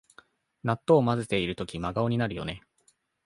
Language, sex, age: Japanese, male, 19-29